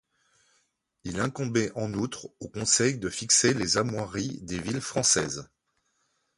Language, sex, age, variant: French, male, 40-49, Français de métropole